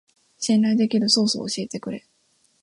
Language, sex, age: Japanese, female, 19-29